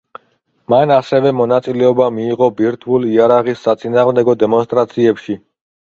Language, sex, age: Georgian, male, 30-39